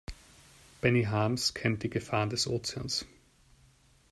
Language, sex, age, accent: German, male, 30-39, Österreichisches Deutsch